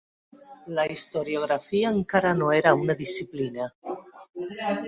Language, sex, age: Catalan, female, 40-49